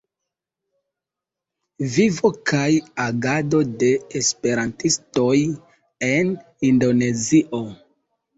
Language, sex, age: Esperanto, male, 19-29